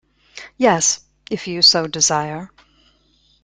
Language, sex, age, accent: English, female, 50-59, United States English